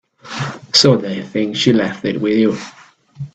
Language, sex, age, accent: English, male, 30-39, United States English